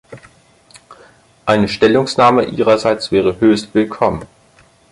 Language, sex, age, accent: German, male, under 19, Deutschland Deutsch